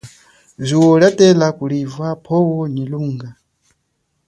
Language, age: Chokwe, 40-49